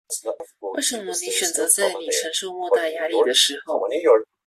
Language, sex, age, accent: Chinese, male, 19-29, 出生地：臺北市